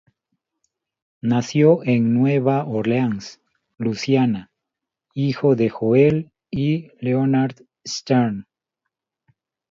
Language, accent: Spanish, Rioplatense: Argentina, Uruguay, este de Bolivia, Paraguay